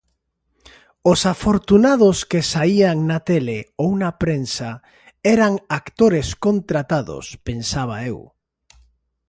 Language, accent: Galician, Normativo (estándar)